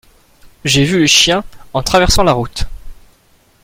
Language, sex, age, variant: French, male, 19-29, Français de métropole